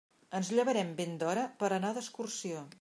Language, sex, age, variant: Catalan, female, 50-59, Central